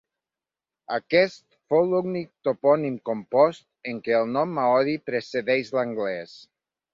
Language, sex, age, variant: Catalan, male, 40-49, Nord-Occidental